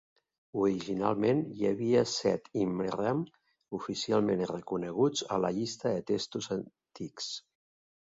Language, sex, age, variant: Catalan, male, 50-59, Central